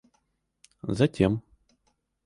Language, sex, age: Russian, male, 30-39